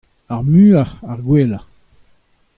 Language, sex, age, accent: Breton, male, 60-69, Kerneveg